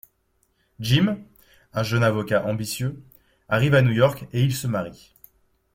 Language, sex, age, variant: French, male, 19-29, Français de métropole